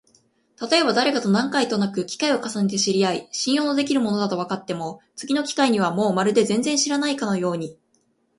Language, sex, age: Japanese, female, 19-29